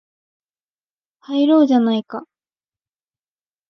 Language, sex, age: Japanese, female, 19-29